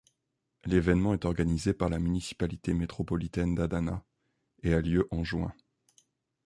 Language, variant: French, Français de métropole